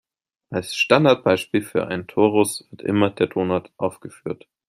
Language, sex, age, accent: German, male, 30-39, Deutschland Deutsch